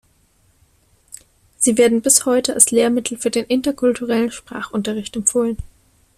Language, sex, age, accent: German, female, 19-29, Deutschland Deutsch